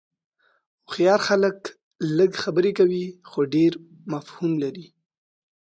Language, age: Pashto, 19-29